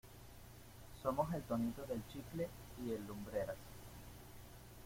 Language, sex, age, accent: Spanish, male, 30-39, Caribe: Cuba, Venezuela, Puerto Rico, República Dominicana, Panamá, Colombia caribeña, México caribeño, Costa del golfo de México